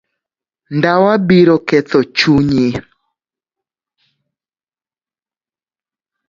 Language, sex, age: Luo (Kenya and Tanzania), female, 40-49